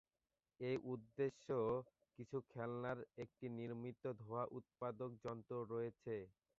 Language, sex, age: Bengali, male, 19-29